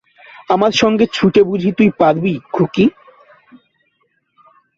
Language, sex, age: Bengali, male, 19-29